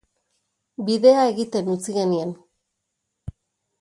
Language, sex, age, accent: Basque, female, 40-49, Mendebalekoa (Araba, Bizkaia, Gipuzkoako mendebaleko herri batzuk)